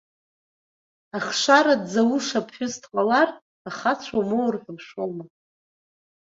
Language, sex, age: Abkhazian, female, 40-49